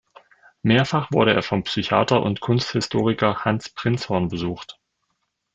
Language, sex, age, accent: German, male, 30-39, Deutschland Deutsch